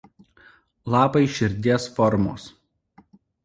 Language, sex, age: Lithuanian, male, 19-29